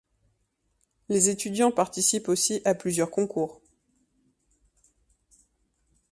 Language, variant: French, Français de métropole